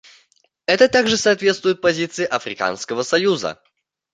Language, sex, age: Russian, male, 19-29